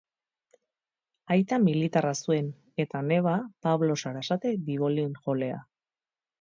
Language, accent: Basque, Erdialdekoa edo Nafarra (Gipuzkoa, Nafarroa)